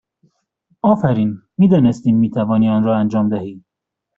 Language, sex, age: Persian, male, 30-39